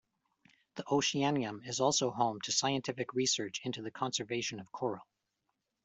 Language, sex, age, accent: English, male, 40-49, United States English